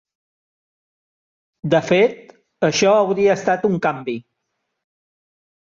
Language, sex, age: Catalan, male, 60-69